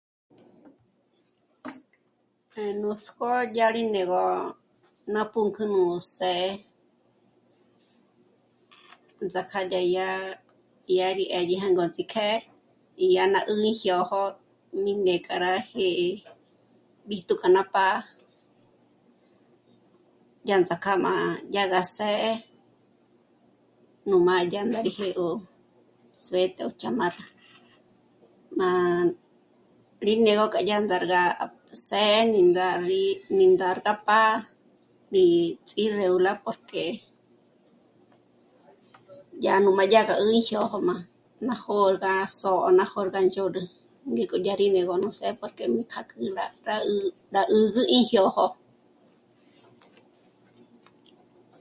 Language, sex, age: Michoacán Mazahua, female, 19-29